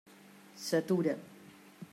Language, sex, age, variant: Catalan, female, 70-79, Central